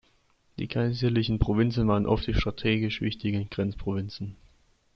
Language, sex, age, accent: German, male, 19-29, Deutschland Deutsch